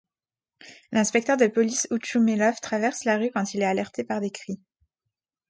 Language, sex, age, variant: French, female, 30-39, Français de métropole